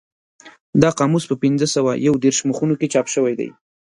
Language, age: Pashto, under 19